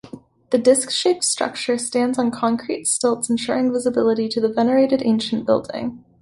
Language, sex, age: English, female, 19-29